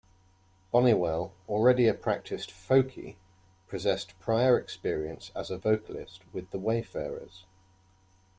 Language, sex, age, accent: English, male, 40-49, England English